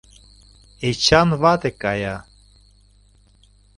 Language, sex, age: Mari, male, 60-69